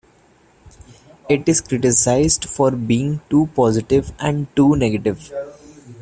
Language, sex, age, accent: English, male, 19-29, India and South Asia (India, Pakistan, Sri Lanka)